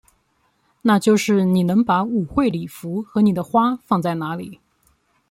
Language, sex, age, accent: Chinese, female, 19-29, 出生地：江西省